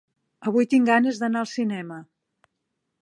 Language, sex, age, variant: Catalan, female, 50-59, Nord-Occidental